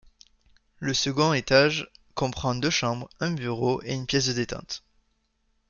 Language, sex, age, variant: French, male, 19-29, Français de métropole